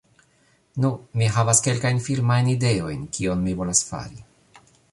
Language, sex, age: Esperanto, male, 40-49